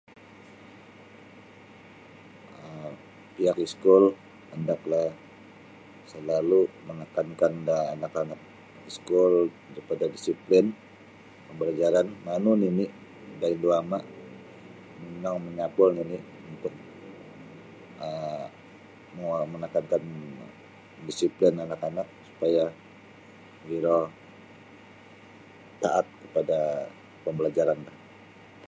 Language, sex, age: Sabah Bisaya, male, 40-49